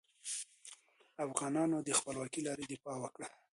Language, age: Pashto, 30-39